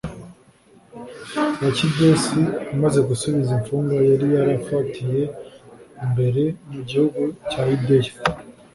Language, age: Kinyarwanda, 19-29